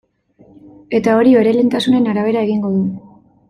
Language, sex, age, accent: Basque, female, 19-29, Erdialdekoa edo Nafarra (Gipuzkoa, Nafarroa)